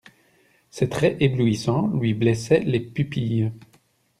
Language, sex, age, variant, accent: French, male, 30-39, Français d'Europe, Français de Belgique